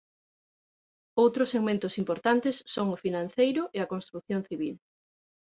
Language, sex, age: Galician, female, 40-49